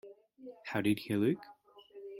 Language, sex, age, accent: English, male, 19-29, United States English